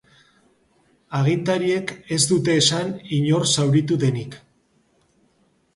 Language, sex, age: Basque, male, 50-59